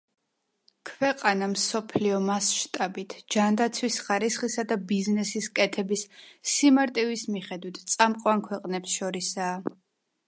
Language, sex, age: Georgian, female, 19-29